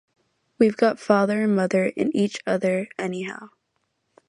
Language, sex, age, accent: English, female, under 19, United States English